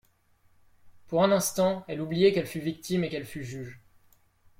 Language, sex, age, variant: French, male, 19-29, Français de métropole